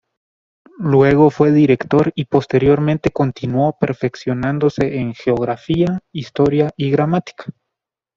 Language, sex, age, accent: Spanish, male, 19-29, América central